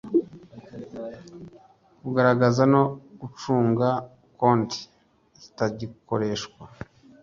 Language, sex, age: Kinyarwanda, male, 40-49